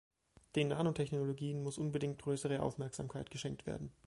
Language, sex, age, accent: German, male, 30-39, Deutschland Deutsch